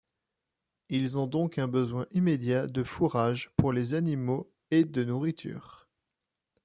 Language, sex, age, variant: French, male, 30-39, Français de métropole